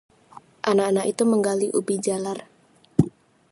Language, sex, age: Indonesian, female, 19-29